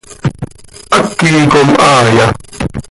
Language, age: Seri, 40-49